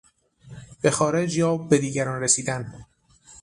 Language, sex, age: Persian, male, 30-39